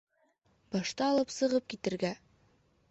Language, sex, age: Bashkir, female, 19-29